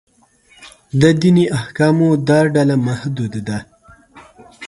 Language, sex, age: Pashto, male, 19-29